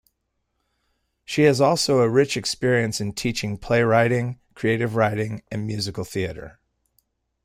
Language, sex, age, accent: English, male, 50-59, United States English